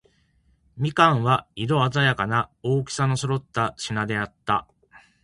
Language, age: Japanese, 50-59